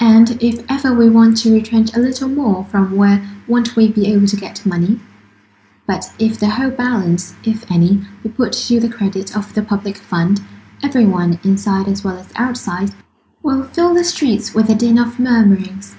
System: none